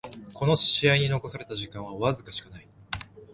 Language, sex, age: Japanese, male, 19-29